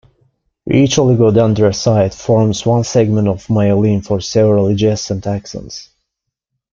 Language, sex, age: English, male, 19-29